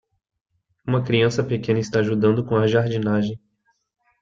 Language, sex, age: Portuguese, male, 19-29